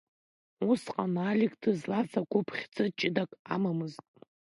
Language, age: Abkhazian, under 19